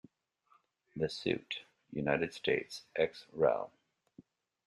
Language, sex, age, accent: English, female, 50-59, United States English